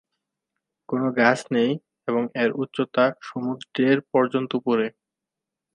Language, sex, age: Bengali, male, 19-29